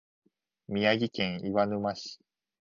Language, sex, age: Japanese, male, 19-29